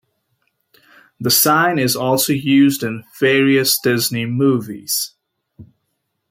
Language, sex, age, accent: English, male, 30-39, United States English